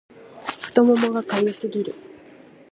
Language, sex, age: Japanese, female, under 19